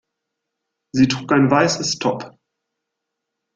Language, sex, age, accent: German, male, 30-39, Deutschland Deutsch